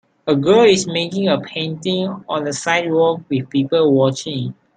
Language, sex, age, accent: English, male, 19-29, Malaysian English